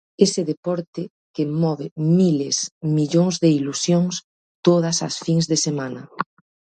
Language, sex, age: Galician, female, 30-39